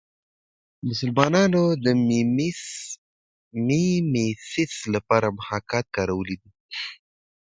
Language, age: Pashto, 19-29